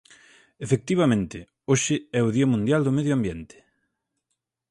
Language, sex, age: Galician, male, 30-39